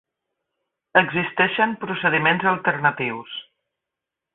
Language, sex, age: Catalan, female, 50-59